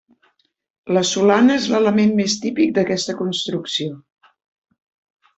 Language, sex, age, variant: Catalan, female, 50-59, Central